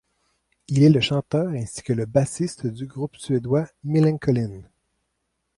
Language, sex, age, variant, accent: French, male, 40-49, Français d'Amérique du Nord, Français du Canada